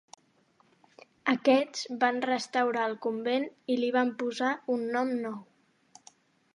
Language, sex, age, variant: Catalan, female, under 19, Central